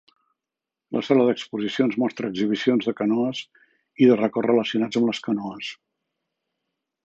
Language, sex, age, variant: Catalan, male, 60-69, Central